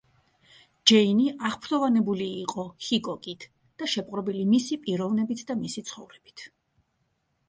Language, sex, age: Georgian, female, 30-39